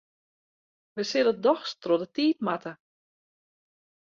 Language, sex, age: Western Frisian, female, 40-49